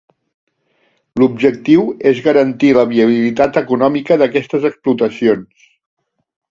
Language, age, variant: Catalan, 50-59, Central